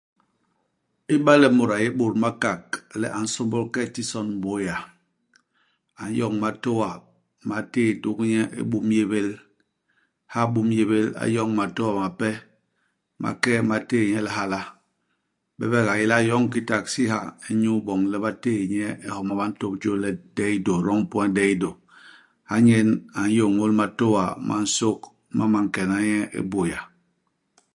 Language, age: Basaa, 40-49